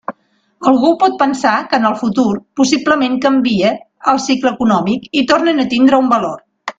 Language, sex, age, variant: Catalan, female, 40-49, Nord-Occidental